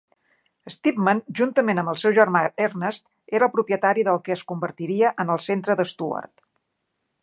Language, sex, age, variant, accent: Catalan, female, 50-59, Central, Barceloní